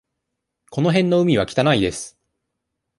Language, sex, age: Japanese, male, 19-29